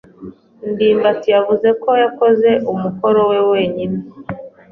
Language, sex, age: Kinyarwanda, female, 40-49